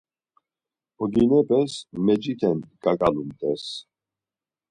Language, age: Laz, 60-69